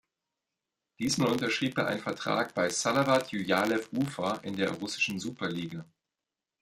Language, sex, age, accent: German, male, 40-49, Deutschland Deutsch